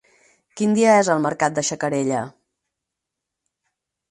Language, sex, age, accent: Catalan, female, 40-49, estàndard